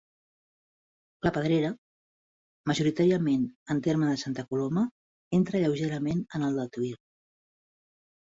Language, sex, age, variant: Catalan, female, 40-49, Central